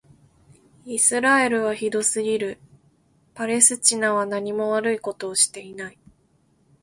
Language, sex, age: Japanese, female, 19-29